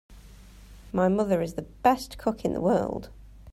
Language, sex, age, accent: English, female, 30-39, England English